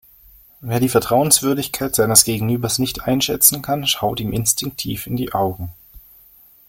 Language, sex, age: German, male, 19-29